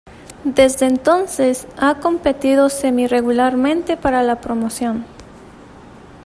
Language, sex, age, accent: Spanish, female, 19-29, México